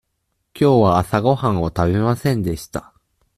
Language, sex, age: Japanese, male, 19-29